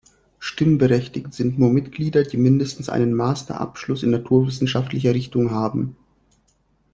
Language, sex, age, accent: German, male, 30-39, Russisch Deutsch